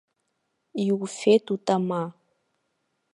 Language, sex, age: Abkhazian, female, 19-29